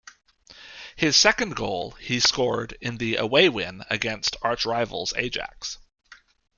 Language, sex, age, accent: English, male, 30-39, Canadian English